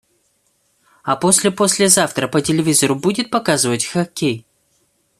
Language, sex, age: Russian, male, 19-29